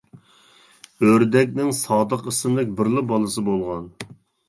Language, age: Uyghur, 40-49